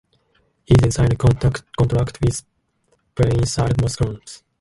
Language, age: English, 19-29